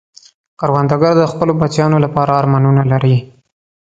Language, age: Pashto, 19-29